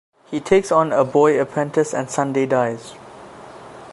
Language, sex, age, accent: English, male, under 19, Southern African (South Africa, Zimbabwe, Namibia)